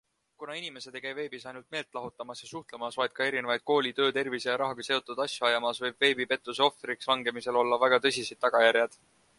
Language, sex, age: Estonian, male, 19-29